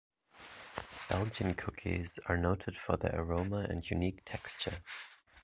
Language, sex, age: English, male, 30-39